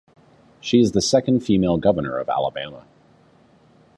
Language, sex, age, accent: English, male, 30-39, United States English